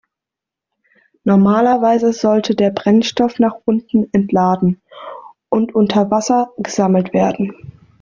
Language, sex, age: German, female, under 19